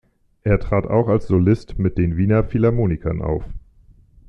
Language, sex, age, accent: German, male, 40-49, Deutschland Deutsch